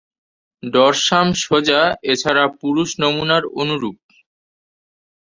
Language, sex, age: Bengali, male, under 19